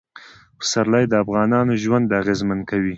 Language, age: Pashto, 19-29